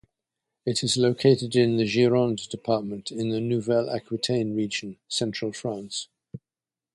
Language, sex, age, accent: English, male, 70-79, England English